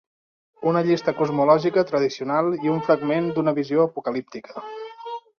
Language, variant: Catalan, Central